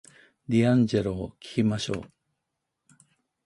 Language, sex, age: Japanese, male, 70-79